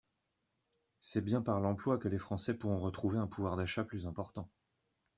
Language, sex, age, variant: French, male, 40-49, Français de métropole